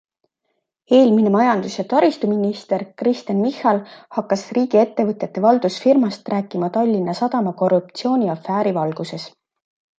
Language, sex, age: Estonian, female, 30-39